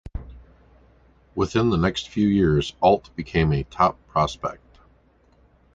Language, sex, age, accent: English, male, 40-49, United States English